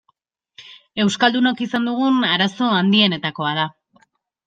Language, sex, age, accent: Basque, female, 19-29, Erdialdekoa edo Nafarra (Gipuzkoa, Nafarroa)